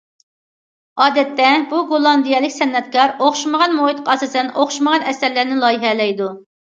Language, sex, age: Uyghur, female, 40-49